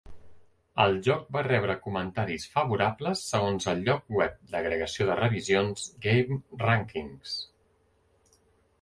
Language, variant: Catalan, Central